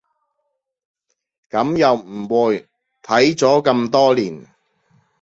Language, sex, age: Cantonese, male, 40-49